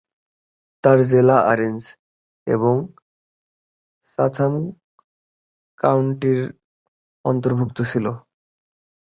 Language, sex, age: Bengali, male, 19-29